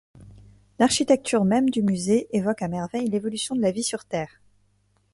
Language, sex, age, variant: French, female, 19-29, Français de métropole